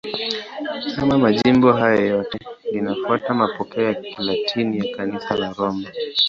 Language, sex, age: Swahili, female, 19-29